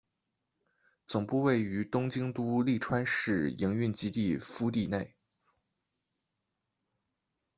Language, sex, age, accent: Chinese, male, 19-29, 出生地：辽宁省